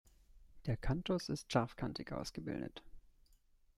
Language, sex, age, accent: German, male, 19-29, Deutschland Deutsch